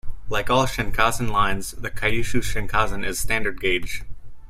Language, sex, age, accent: English, male, 19-29, United States English